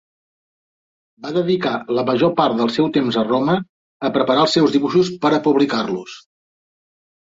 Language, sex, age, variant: Catalan, male, 50-59, Central